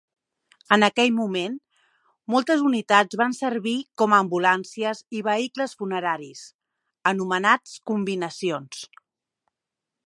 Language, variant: Catalan, Central